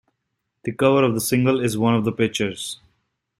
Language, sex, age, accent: English, male, 19-29, United States English